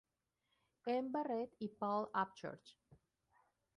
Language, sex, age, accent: Spanish, female, 30-39, Andino-Pacífico: Colombia, Perú, Ecuador, oeste de Bolivia y Venezuela andina